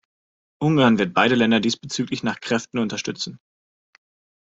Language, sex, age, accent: German, male, 30-39, Deutschland Deutsch